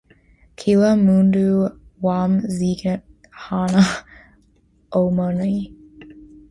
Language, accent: English, United States English